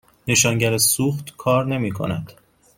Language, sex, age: Persian, male, 19-29